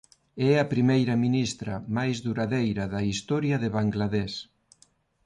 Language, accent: Galician, Neofalante